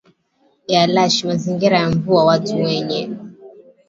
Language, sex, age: Swahili, female, 19-29